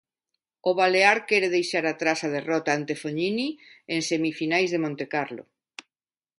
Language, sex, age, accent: Galician, female, 50-59, Neofalante